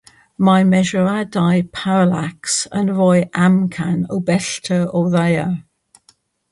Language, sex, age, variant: Welsh, female, 60-69, South-Western Welsh